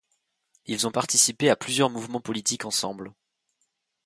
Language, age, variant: French, 19-29, Français de métropole